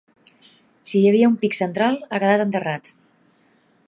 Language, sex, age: Catalan, female, 40-49